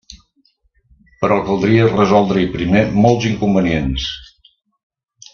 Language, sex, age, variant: Catalan, male, 70-79, Central